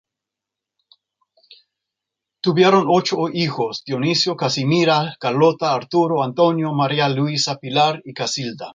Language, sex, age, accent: Spanish, male, 50-59, América central